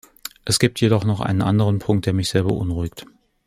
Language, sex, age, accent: German, male, 40-49, Deutschland Deutsch